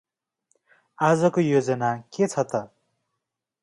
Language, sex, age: Nepali, male, 19-29